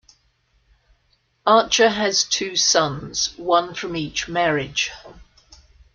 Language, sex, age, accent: English, female, 50-59, Australian English